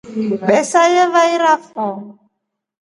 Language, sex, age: Rombo, female, 40-49